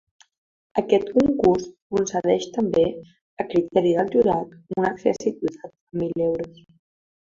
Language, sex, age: Catalan, female, under 19